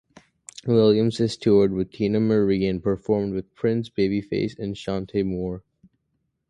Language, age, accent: English, under 19, United States English